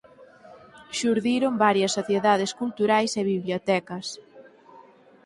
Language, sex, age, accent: Galician, female, 19-29, Atlántico (seseo e gheada)